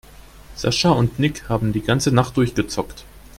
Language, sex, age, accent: German, male, under 19, Deutschland Deutsch